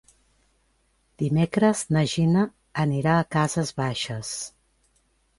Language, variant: Catalan, Central